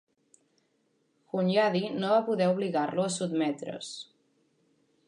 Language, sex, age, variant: Catalan, female, under 19, Central